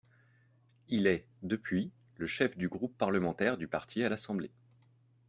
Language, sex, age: French, male, 30-39